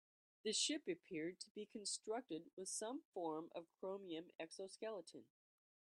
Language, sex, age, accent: English, female, 60-69, United States English